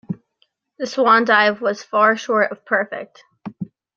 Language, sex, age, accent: English, female, 19-29, United States English